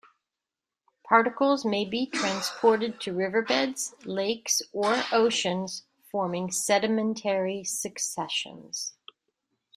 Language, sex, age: English, female, 50-59